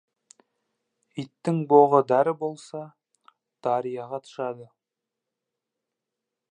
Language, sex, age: Kazakh, male, 19-29